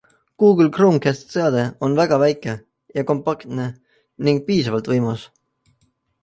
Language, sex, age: Estonian, male, 19-29